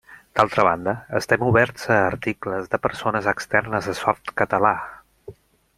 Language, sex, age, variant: Catalan, male, 50-59, Central